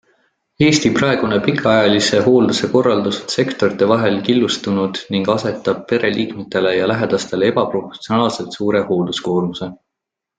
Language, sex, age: Estonian, male, 19-29